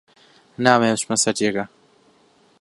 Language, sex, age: Central Kurdish, male, 19-29